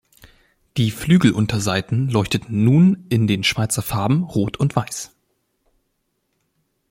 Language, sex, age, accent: German, male, 19-29, Deutschland Deutsch